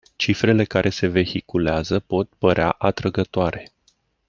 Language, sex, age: Romanian, male, 40-49